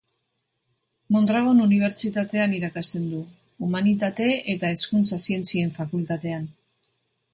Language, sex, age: Basque, female, 60-69